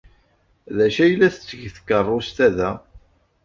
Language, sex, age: Kabyle, male, 30-39